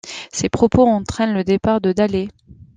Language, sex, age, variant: French, female, 30-39, Français de métropole